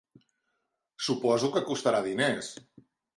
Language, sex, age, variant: Catalan, male, 50-59, Central